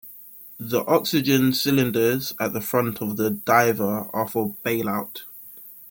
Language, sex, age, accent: English, male, 30-39, England English